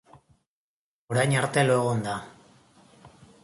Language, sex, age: Basque, male, 50-59